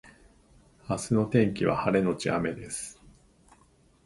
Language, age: Japanese, 40-49